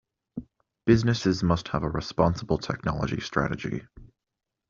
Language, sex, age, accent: English, male, 19-29, United States English